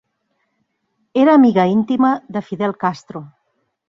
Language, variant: Catalan, Central